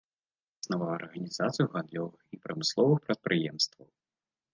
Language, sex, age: Belarusian, male, under 19